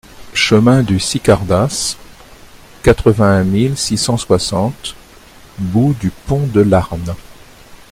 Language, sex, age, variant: French, male, 60-69, Français de métropole